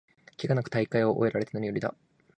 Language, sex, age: Japanese, male, 19-29